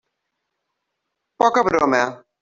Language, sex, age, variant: Catalan, female, 40-49, Central